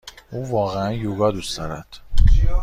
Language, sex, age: Persian, male, 30-39